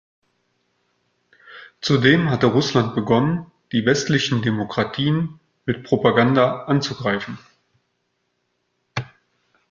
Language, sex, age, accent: German, male, 40-49, Deutschland Deutsch